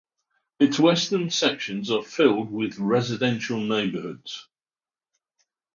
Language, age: English, 60-69